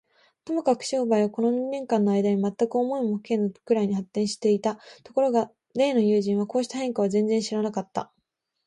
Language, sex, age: Japanese, female, 19-29